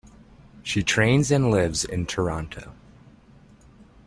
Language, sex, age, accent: English, male, 19-29, United States English